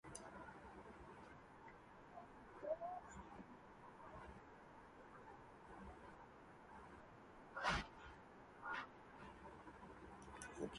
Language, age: English, 50-59